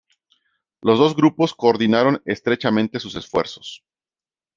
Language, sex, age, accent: Spanish, male, 40-49, México